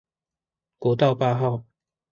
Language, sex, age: Chinese, male, 19-29